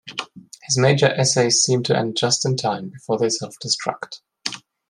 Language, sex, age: English, male, 19-29